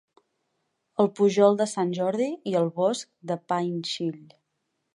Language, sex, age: Catalan, female, 30-39